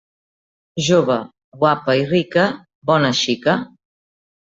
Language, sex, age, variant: Catalan, female, 50-59, Central